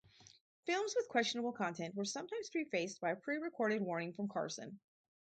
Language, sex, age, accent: English, female, 50-59, United States English